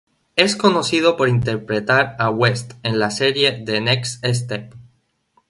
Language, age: Spanish, 19-29